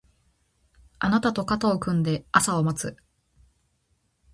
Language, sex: Japanese, female